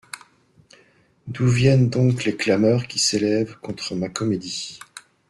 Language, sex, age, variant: French, male, 50-59, Français de métropole